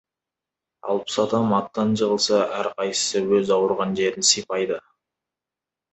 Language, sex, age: Kazakh, male, 19-29